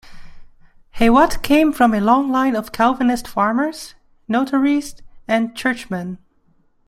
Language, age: English, 19-29